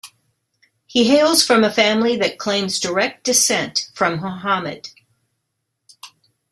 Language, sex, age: English, female, 60-69